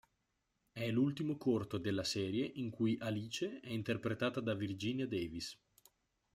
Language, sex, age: Italian, male, 19-29